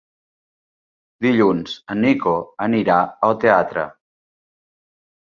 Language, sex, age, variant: Catalan, male, 40-49, Central